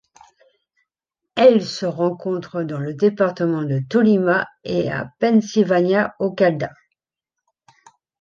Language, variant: French, Français de métropole